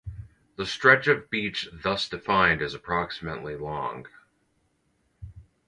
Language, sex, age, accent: English, male, 30-39, United States English